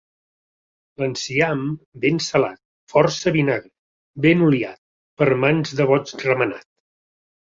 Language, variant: Catalan, Central